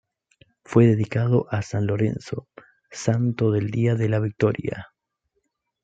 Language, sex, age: Spanish, male, 19-29